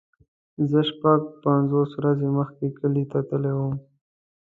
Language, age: Pashto, 19-29